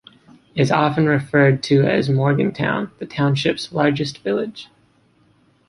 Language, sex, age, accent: English, male, 19-29, United States English